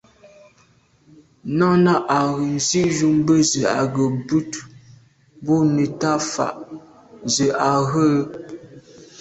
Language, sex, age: Medumba, female, 19-29